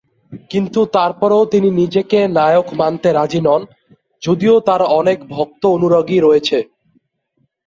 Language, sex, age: Bengali, male, 19-29